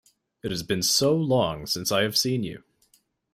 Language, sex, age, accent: English, male, 19-29, Canadian English